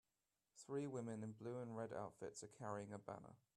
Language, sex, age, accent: English, male, 19-29, England English